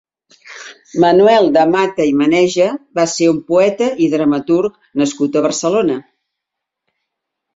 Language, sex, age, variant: Catalan, female, 70-79, Central